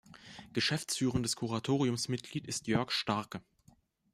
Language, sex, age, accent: German, male, 19-29, Deutschland Deutsch